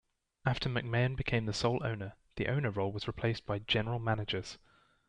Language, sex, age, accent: English, male, 19-29, England English